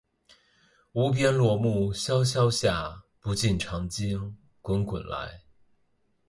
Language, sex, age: Chinese, male, 19-29